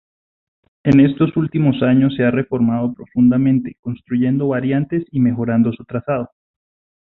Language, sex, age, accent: Spanish, male, 30-39, Andino-Pacífico: Colombia, Perú, Ecuador, oeste de Bolivia y Venezuela andina